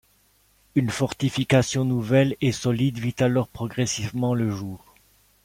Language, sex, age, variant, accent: French, male, 50-59, Français d'Europe, Français de Belgique